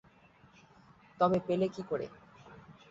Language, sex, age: Bengali, male, 19-29